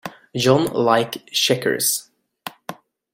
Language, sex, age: English, male, 19-29